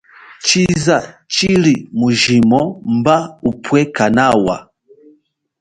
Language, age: Chokwe, 30-39